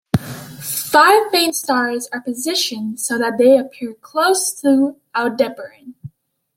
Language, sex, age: English, female, under 19